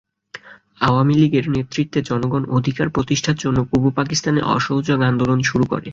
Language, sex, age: Bengali, male, 19-29